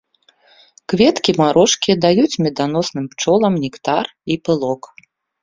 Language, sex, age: Belarusian, female, 40-49